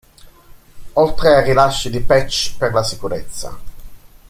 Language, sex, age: Italian, male, 50-59